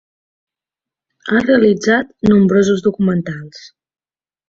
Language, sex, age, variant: Catalan, female, 19-29, Central